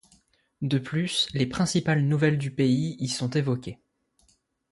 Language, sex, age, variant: French, male, 19-29, Français de métropole